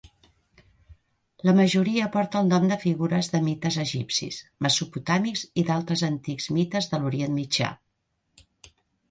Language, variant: Catalan, Central